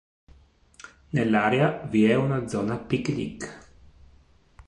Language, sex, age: Italian, male, 50-59